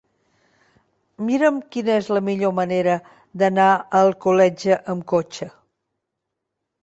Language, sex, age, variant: Catalan, female, 60-69, Central